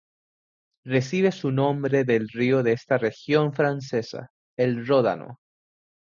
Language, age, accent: Spanish, 19-29, España: Islas Canarias